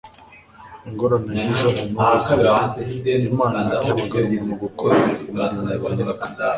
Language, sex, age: Kinyarwanda, male, under 19